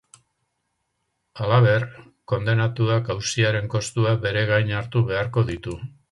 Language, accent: Basque, Mendebalekoa (Araba, Bizkaia, Gipuzkoako mendebaleko herri batzuk)